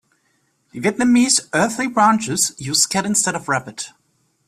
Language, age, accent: English, 19-29, England English